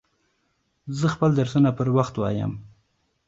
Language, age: Pashto, 19-29